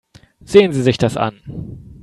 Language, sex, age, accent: German, male, 19-29, Deutschland Deutsch